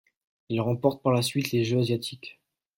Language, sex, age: French, male, 19-29